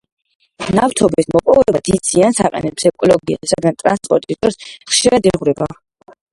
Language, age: Georgian, under 19